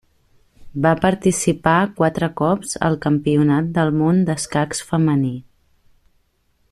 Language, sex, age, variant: Catalan, female, 40-49, Nord-Occidental